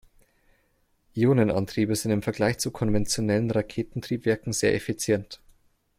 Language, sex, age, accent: German, male, 19-29, Deutschland Deutsch